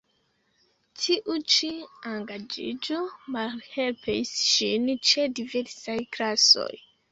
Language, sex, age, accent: Esperanto, female, 19-29, Internacia